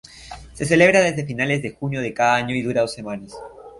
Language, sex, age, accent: Spanish, male, under 19, Andino-Pacífico: Colombia, Perú, Ecuador, oeste de Bolivia y Venezuela andina